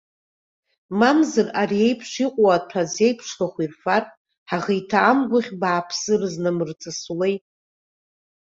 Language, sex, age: Abkhazian, female, 40-49